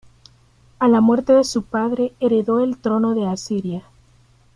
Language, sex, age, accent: Spanish, female, 30-39, América central